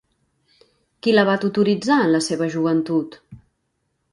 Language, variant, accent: Catalan, Central, central